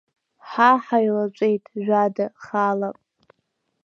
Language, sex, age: Abkhazian, female, under 19